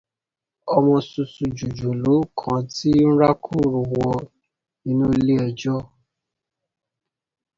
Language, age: Yoruba, 19-29